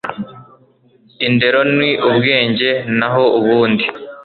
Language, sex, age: Kinyarwanda, male, 19-29